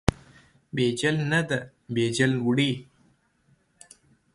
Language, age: Pashto, 19-29